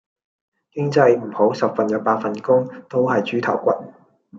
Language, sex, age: Cantonese, male, 40-49